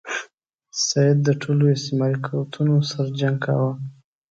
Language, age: Pashto, 19-29